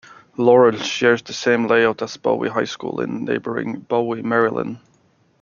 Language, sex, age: English, male, 30-39